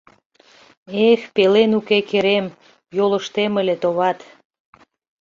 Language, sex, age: Mari, female, 40-49